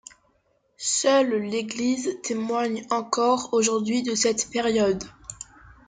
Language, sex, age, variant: French, female, 19-29, Français de métropole